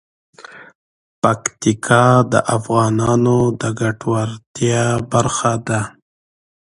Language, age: Pashto, 30-39